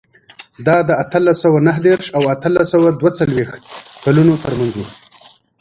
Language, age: Pashto, 30-39